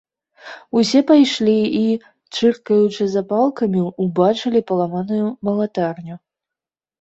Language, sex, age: Belarusian, female, 30-39